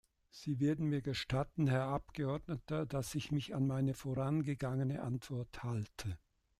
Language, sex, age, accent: German, male, 70-79, Schweizerdeutsch